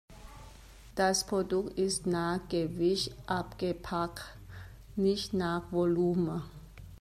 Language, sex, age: German, female, 40-49